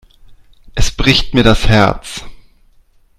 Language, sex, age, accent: German, male, 40-49, Deutschland Deutsch